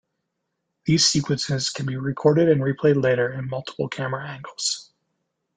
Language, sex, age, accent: English, male, 19-29, United States English